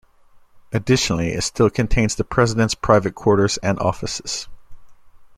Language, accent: English, United States English